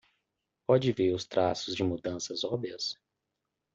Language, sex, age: Portuguese, male, 30-39